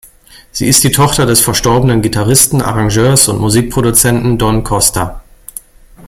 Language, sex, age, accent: German, male, 40-49, Deutschland Deutsch